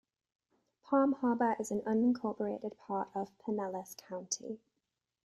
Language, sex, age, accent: English, female, 30-39, England English